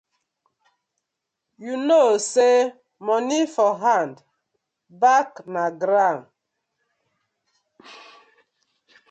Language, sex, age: Nigerian Pidgin, female, 30-39